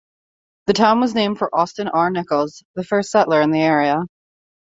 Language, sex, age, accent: English, female, 30-39, United States English